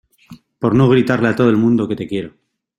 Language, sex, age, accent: Spanish, male, 30-39, España: Norte peninsular (Asturias, Castilla y León, Cantabria, País Vasco, Navarra, Aragón, La Rioja, Guadalajara, Cuenca)